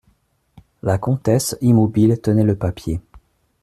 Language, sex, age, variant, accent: French, male, 40-49, Français d'Amérique du Nord, Français du Canada